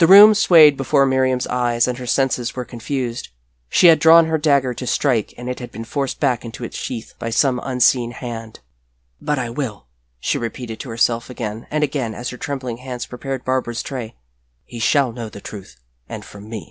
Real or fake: real